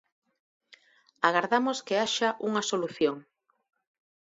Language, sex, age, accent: Galician, female, 50-59, Normativo (estándar)